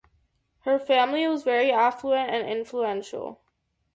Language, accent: English, United States English